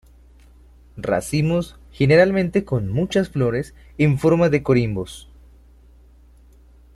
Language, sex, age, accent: Spanish, male, 30-39, Andino-Pacífico: Colombia, Perú, Ecuador, oeste de Bolivia y Venezuela andina